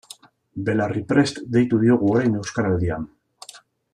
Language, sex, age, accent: Basque, male, 40-49, Mendebalekoa (Araba, Bizkaia, Gipuzkoako mendebaleko herri batzuk)